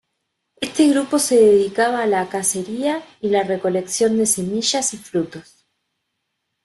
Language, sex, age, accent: Spanish, female, 50-59, Rioplatense: Argentina, Uruguay, este de Bolivia, Paraguay